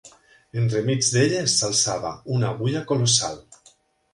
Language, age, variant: Catalan, 40-49, Nord-Occidental